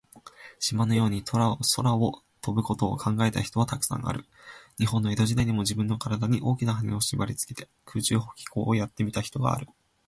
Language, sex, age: Japanese, male, 19-29